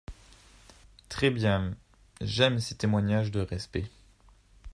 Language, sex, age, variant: French, male, 19-29, Français de métropole